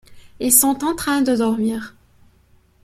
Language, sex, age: French, female, under 19